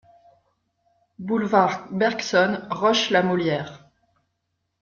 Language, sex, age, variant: French, female, 40-49, Français de métropole